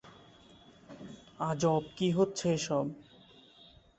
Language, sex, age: Bengali, male, 19-29